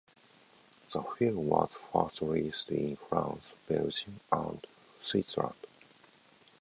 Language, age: English, 50-59